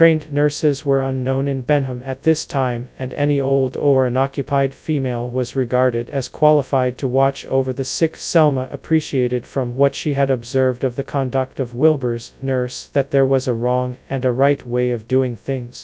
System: TTS, FastPitch